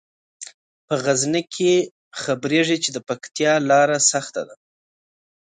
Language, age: Pashto, 30-39